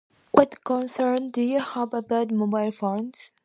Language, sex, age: English, female, 19-29